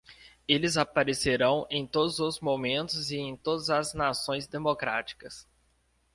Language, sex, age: Portuguese, male, 19-29